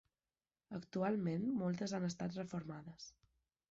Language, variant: Catalan, Balear